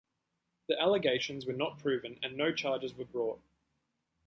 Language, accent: English, Australian English